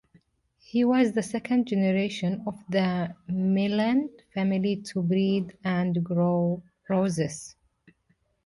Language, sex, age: English, female, 19-29